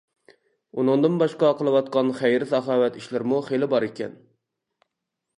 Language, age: Uyghur, 30-39